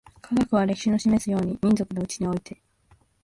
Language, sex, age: Japanese, female, 19-29